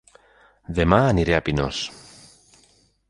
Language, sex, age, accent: Catalan, male, 30-39, valencià